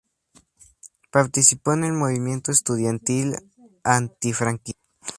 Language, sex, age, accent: Spanish, male, 19-29, México